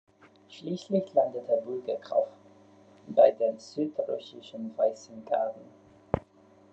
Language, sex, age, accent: German, male, 19-29, Britisches Deutsch